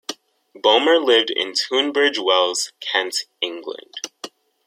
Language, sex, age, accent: English, male, under 19, United States English